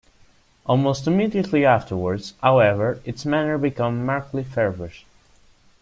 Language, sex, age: English, male, under 19